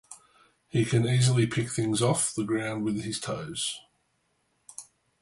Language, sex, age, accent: English, male, 40-49, Australian English